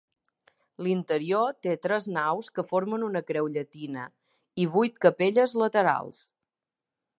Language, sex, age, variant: Catalan, female, 30-39, Balear